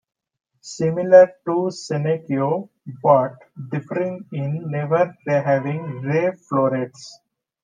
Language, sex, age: English, male, 19-29